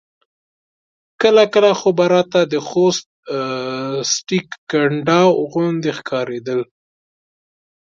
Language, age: Pashto, 19-29